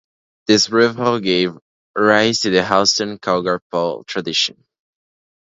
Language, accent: English, United States English